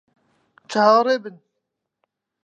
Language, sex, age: Central Kurdish, male, 19-29